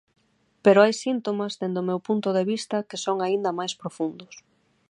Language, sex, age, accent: Galician, female, 30-39, Normativo (estándar); Neofalante